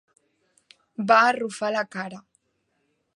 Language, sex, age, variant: Catalan, female, 19-29, Central